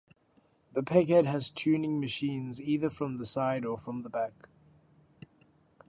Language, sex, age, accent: English, male, 19-29, Southern African (South Africa, Zimbabwe, Namibia)